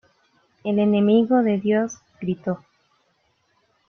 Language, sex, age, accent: Spanish, female, 30-39, América central